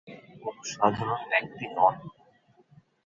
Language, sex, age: Bengali, male, 19-29